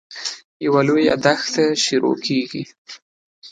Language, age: Pashto, 19-29